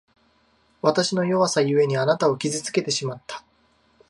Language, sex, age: Japanese, male, 19-29